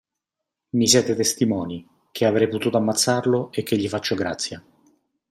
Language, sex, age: Italian, male, 40-49